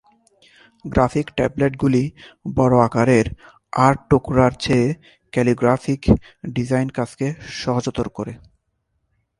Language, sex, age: Bengali, male, 30-39